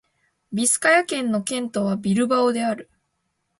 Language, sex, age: Japanese, female, 19-29